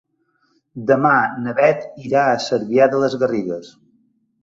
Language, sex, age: Catalan, male, 40-49